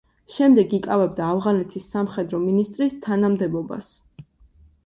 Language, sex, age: Georgian, female, 19-29